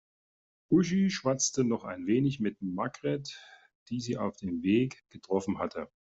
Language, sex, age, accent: German, male, 50-59, Deutschland Deutsch